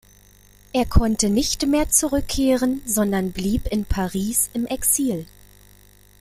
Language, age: German, 30-39